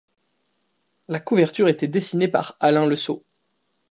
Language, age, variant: French, 19-29, Français de métropole